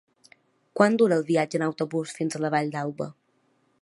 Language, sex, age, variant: Catalan, female, 30-39, Balear